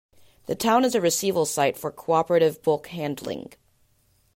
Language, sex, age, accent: English, female, 30-39, United States English